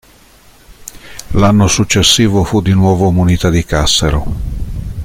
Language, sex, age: Italian, male, 50-59